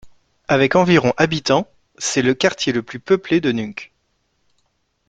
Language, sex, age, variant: French, male, 30-39, Français de métropole